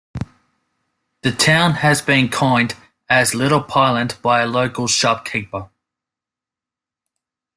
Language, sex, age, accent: English, male, 19-29, Australian English